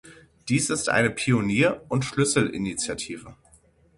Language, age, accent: German, 30-39, Deutschland Deutsch